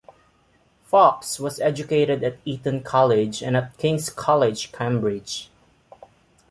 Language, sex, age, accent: English, male, 19-29, Filipino